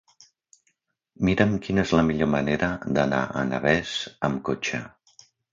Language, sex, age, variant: Catalan, male, 50-59, Central